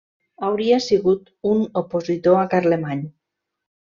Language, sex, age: Catalan, female, 50-59